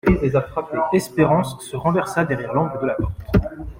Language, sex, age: French, male, 19-29